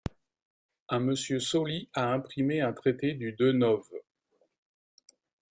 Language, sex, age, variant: French, male, 50-59, Français de métropole